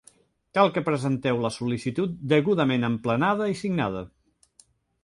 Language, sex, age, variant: Catalan, male, 50-59, Central